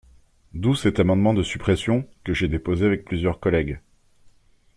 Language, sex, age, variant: French, male, 30-39, Français de métropole